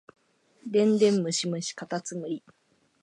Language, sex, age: Japanese, female, under 19